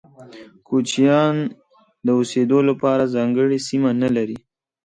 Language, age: Pashto, 19-29